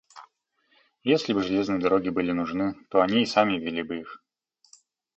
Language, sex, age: Russian, male, 30-39